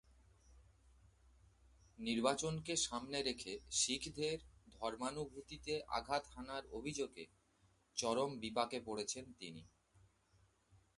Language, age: Bengali, 40-49